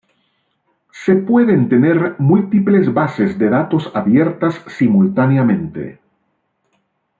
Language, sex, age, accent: Spanish, male, 50-59, América central